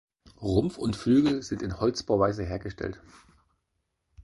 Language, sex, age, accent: German, male, 40-49, Deutschland Deutsch